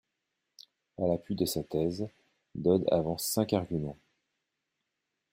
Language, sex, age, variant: French, male, 40-49, Français de métropole